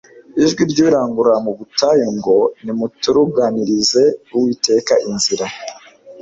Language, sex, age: Kinyarwanda, male, 19-29